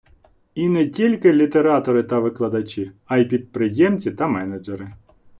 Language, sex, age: Ukrainian, male, 30-39